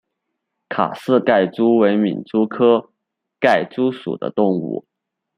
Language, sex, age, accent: Chinese, male, 19-29, 出生地：四川省